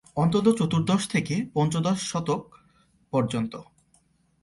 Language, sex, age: Bengali, male, 19-29